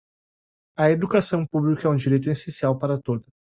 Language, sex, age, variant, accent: Portuguese, male, 19-29, Portuguese (Brasil), Gaucho